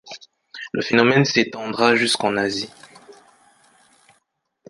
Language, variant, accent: French, Français d'Afrique subsaharienne et des îles africaines, Français du Cameroun